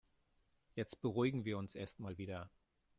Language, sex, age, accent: German, male, 40-49, Deutschland Deutsch